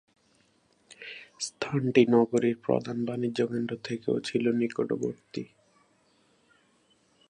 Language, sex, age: Bengali, male, 19-29